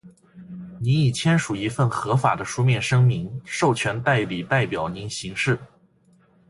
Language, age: Chinese, 19-29